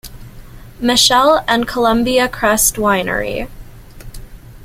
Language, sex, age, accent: English, female, under 19, Canadian English